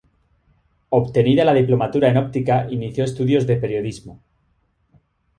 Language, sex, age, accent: Spanish, male, 30-39, España: Norte peninsular (Asturias, Castilla y León, Cantabria, País Vasco, Navarra, Aragón, La Rioja, Guadalajara, Cuenca)